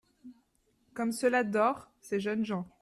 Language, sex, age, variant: French, female, 19-29, Français de métropole